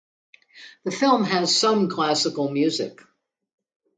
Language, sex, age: English, female, 70-79